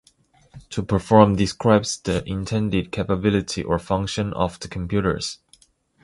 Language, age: English, 19-29